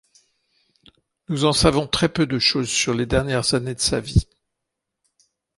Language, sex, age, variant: French, male, 60-69, Français de métropole